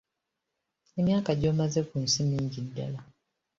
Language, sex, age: Ganda, female, 19-29